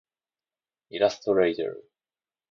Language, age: Japanese, 30-39